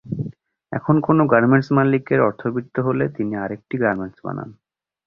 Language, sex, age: Bengali, male, 19-29